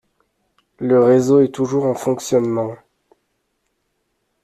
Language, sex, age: French, male, 19-29